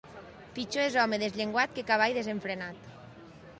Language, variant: Catalan, Nord-Occidental